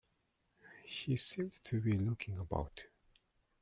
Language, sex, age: English, male, 40-49